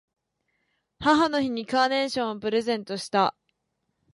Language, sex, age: Japanese, female, 19-29